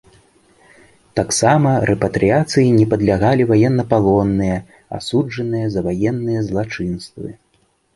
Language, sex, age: Belarusian, male, 30-39